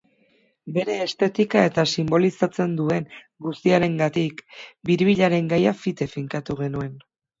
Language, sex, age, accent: Basque, female, 30-39, Erdialdekoa edo Nafarra (Gipuzkoa, Nafarroa)